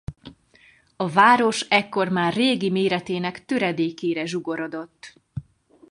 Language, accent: Hungarian, budapesti